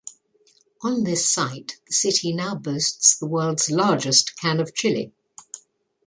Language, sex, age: English, female, 60-69